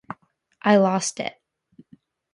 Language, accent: English, United States English